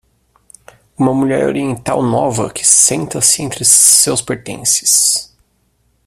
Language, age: Portuguese, 19-29